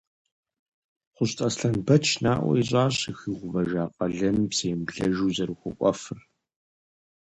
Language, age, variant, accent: Kabardian, 40-49, Адыгэбзэ (Къэбэрдей, Кирил, псоми зэдай), Джылэхъстэней (Gilahsteney)